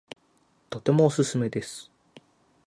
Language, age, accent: Japanese, 30-39, 標準